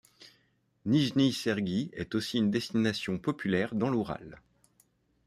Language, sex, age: French, male, 30-39